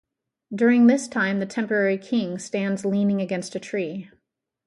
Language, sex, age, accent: English, female, 40-49, United States English